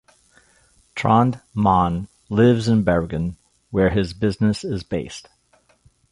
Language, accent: English, United States English